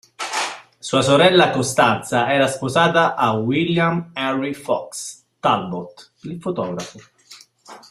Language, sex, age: Italian, male, 30-39